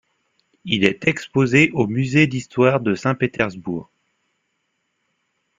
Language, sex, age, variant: French, male, 30-39, Français de métropole